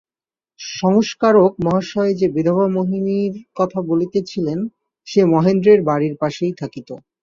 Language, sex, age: Bengali, male, 19-29